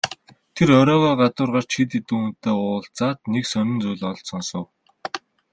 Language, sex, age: Mongolian, male, 19-29